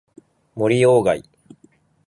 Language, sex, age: Japanese, male, 19-29